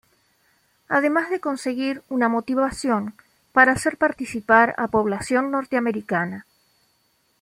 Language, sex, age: Spanish, female, 40-49